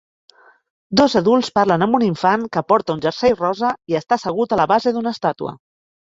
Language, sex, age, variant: Catalan, female, 40-49, Central